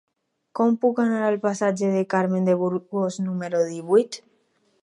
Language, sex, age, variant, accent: Catalan, female, under 19, Alacantí, valencià